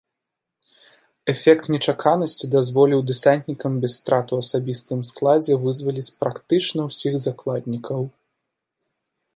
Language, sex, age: Belarusian, male, 19-29